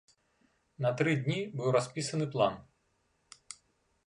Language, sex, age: Belarusian, male, 50-59